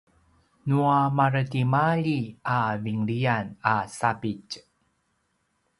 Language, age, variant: Paiwan, 30-39, pinayuanan a kinaikacedasan (東排灣語)